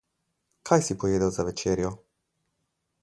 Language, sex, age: Slovenian, male, 40-49